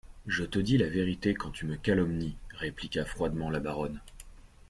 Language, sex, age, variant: French, male, 30-39, Français de métropole